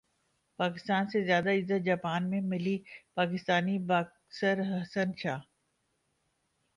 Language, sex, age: Urdu, female, 19-29